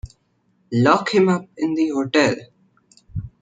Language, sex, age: English, male, under 19